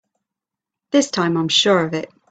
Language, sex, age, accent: English, female, 30-39, England English